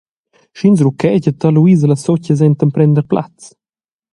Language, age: Romansh, 19-29